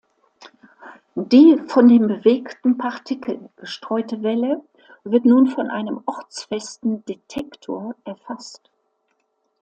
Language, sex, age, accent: German, female, 60-69, Deutschland Deutsch